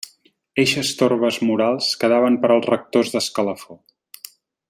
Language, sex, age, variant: Catalan, male, 40-49, Central